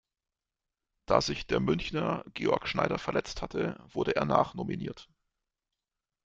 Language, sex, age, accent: German, male, 30-39, Deutschland Deutsch